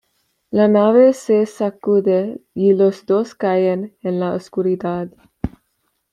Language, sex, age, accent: Spanish, female, under 19, México